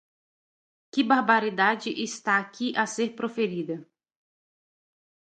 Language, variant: Portuguese, Portuguese (Brasil)